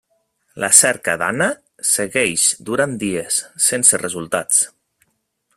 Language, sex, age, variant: Catalan, male, 30-39, Nord-Occidental